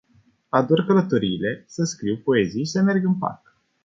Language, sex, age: Romanian, male, 19-29